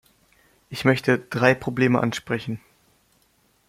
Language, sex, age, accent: German, male, under 19, Deutschland Deutsch